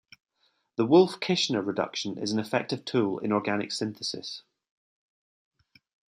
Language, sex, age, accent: English, male, 40-49, Scottish English